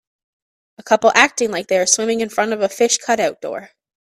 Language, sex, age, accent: English, female, 30-39, Canadian English